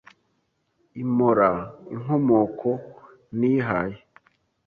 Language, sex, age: Kinyarwanda, male, 19-29